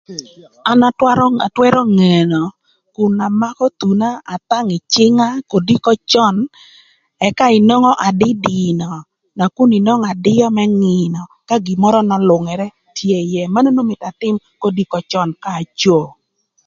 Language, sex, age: Thur, female, 50-59